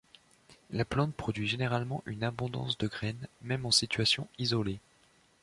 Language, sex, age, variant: French, male, 19-29, Français de métropole